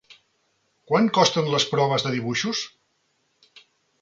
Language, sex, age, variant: Catalan, male, 40-49, Central